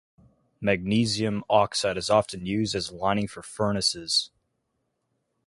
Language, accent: English, United States English